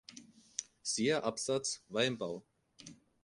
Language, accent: German, Deutschland Deutsch